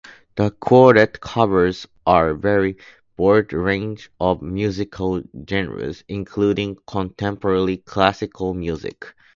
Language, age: English, 19-29